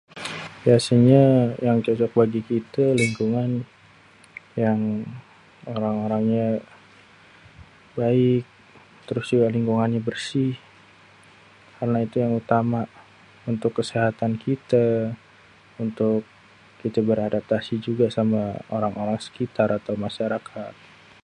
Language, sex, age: Betawi, male, 30-39